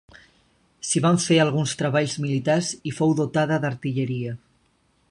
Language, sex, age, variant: Catalan, male, 19-29, Nord-Occidental